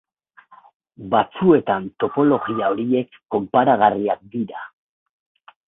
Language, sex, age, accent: Basque, male, 40-49, Mendebalekoa (Araba, Bizkaia, Gipuzkoako mendebaleko herri batzuk)